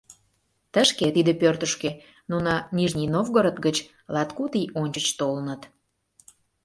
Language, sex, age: Mari, female, 30-39